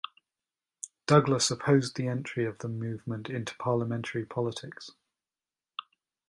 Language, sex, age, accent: English, male, 40-49, England English